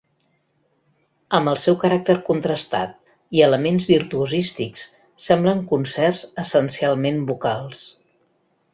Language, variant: Catalan, Central